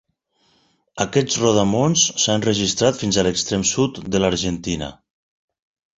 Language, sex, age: Catalan, male, 40-49